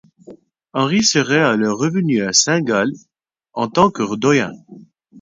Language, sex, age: French, male, 19-29